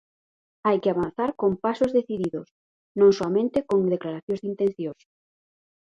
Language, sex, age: Galician, female, 19-29